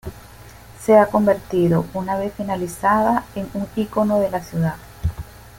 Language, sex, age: Spanish, female, 50-59